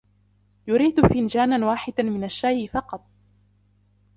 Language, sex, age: Arabic, female, under 19